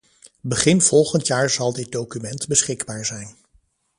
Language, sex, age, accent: Dutch, male, 50-59, Nederlands Nederlands